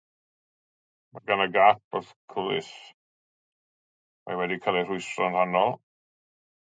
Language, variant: Welsh, South-Western Welsh